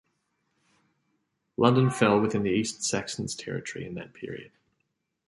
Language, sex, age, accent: English, male, 19-29, Australian English